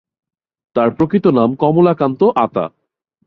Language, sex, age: Bengali, male, 19-29